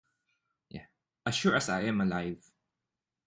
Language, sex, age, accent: English, male, 19-29, Filipino